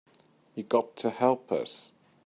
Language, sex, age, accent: English, male, 40-49, England English